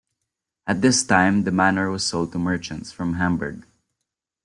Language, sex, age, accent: English, male, 19-29, Filipino